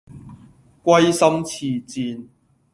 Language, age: Cantonese, 19-29